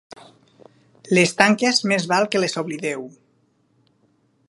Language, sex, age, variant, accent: Catalan, male, 30-39, Valencià meridional, valencià